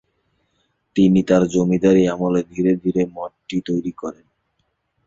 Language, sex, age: Bengali, male, 19-29